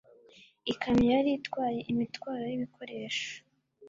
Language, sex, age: Kinyarwanda, female, 19-29